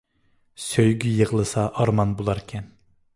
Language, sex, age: Uyghur, male, 19-29